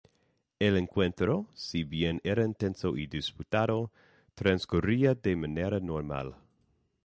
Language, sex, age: Spanish, male, 19-29